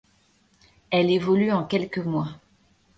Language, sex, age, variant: French, female, 30-39, Français de métropole